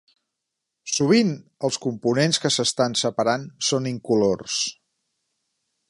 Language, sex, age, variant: Catalan, male, 50-59, Central